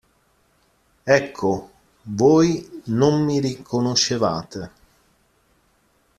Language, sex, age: Italian, male, 40-49